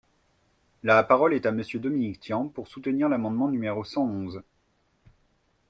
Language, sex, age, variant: French, male, 30-39, Français de métropole